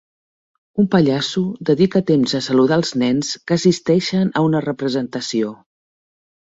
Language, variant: Catalan, Central